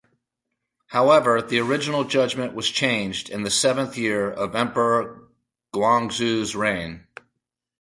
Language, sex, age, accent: English, male, 50-59, United States English